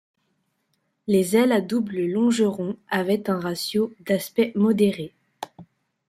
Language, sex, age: French, female, under 19